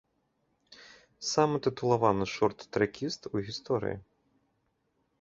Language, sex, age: Belarusian, male, 30-39